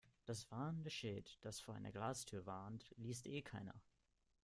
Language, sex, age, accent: German, male, 19-29, Deutschland Deutsch